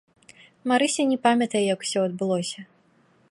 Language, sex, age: Belarusian, female, 19-29